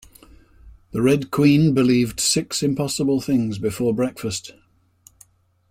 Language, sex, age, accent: English, male, 70-79, England English